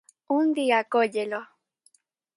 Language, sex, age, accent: Galician, female, under 19, Normativo (estándar)